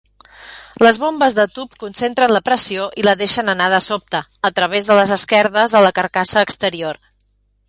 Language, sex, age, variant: Catalan, female, 40-49, Central